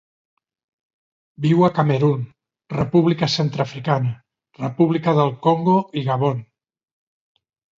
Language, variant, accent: Catalan, Central, central